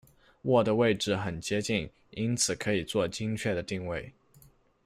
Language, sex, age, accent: Chinese, male, under 19, 出生地：浙江省